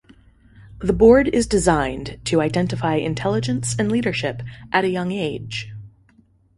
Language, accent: English, United States English